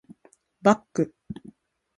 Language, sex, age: Japanese, female, 19-29